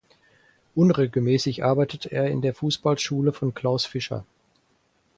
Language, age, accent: German, 60-69, Deutschland Deutsch